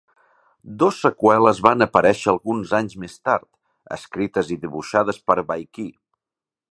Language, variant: Catalan, Central